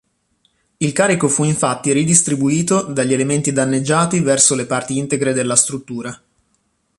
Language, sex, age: Italian, male, 30-39